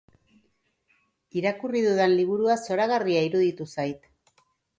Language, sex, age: Basque, female, 60-69